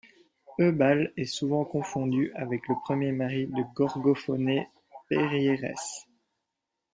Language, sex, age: French, male, 19-29